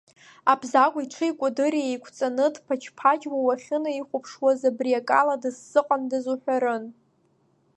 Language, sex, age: Abkhazian, female, under 19